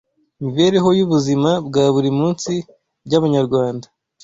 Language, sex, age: Kinyarwanda, male, 19-29